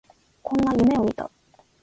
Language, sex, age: Japanese, female, 19-29